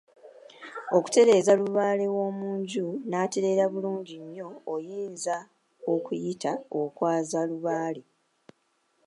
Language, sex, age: Ganda, female, 30-39